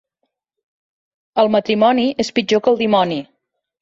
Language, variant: Catalan, Central